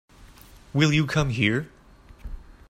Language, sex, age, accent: English, male, 19-29, Canadian English